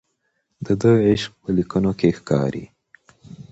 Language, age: Pashto, 30-39